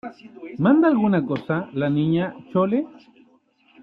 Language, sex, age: Spanish, male, 19-29